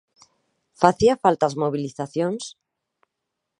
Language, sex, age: Galician, female, 40-49